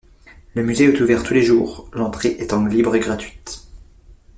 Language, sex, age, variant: French, male, 30-39, Français de métropole